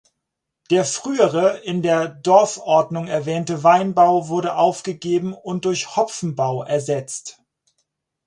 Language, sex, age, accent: German, male, 40-49, Deutschland Deutsch